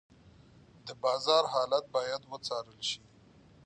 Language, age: Pashto, 30-39